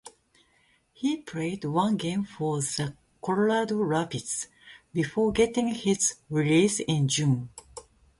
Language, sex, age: English, female, 50-59